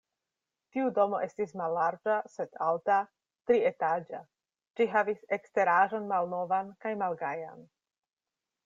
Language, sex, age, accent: Esperanto, female, 40-49, Internacia